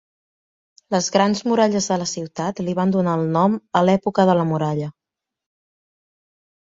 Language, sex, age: Catalan, female, 30-39